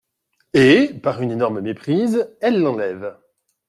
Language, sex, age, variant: French, male, 40-49, Français de métropole